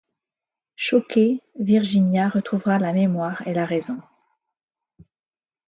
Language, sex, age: French, female, 50-59